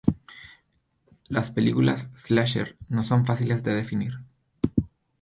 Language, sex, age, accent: Spanish, male, 19-29, Chileno: Chile, Cuyo